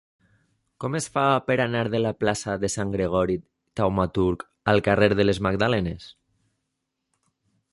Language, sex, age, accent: Catalan, male, 40-49, valencià